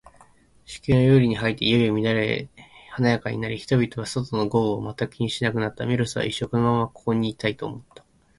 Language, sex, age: Japanese, male, 19-29